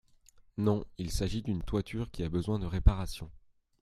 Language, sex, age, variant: French, male, 30-39, Français de métropole